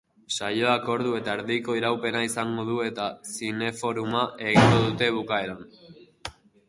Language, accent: Basque, Erdialdekoa edo Nafarra (Gipuzkoa, Nafarroa)